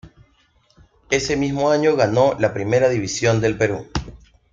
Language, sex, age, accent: Spanish, male, 30-39, Andino-Pacífico: Colombia, Perú, Ecuador, oeste de Bolivia y Venezuela andina